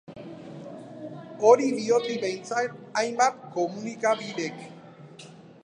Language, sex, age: Basque, male, 40-49